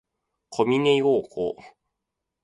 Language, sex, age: Japanese, male, 19-29